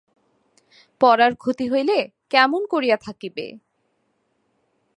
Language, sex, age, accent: Bengali, female, 19-29, প্রমিত